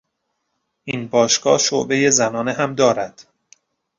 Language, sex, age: Persian, male, 30-39